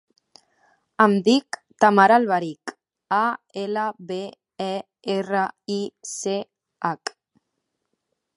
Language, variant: Catalan, Central